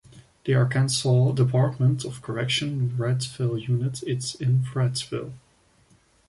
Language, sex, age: English, male, 19-29